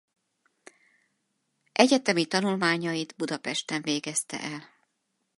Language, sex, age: Hungarian, female, 50-59